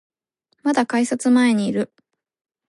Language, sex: Japanese, female